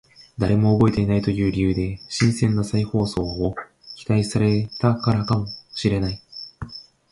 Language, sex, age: Japanese, male, 19-29